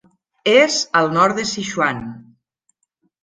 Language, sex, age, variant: Catalan, female, 40-49, Nord-Occidental